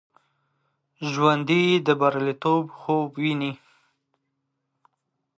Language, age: Pashto, 30-39